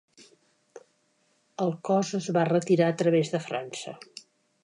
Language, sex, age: Catalan, female, 70-79